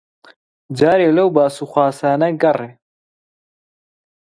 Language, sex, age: Central Kurdish, male, 19-29